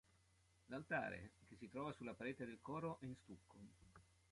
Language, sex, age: Italian, male, 50-59